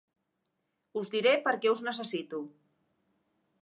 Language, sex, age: Catalan, female, 50-59